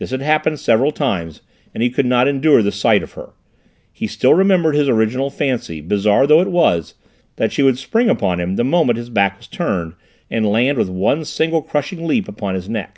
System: none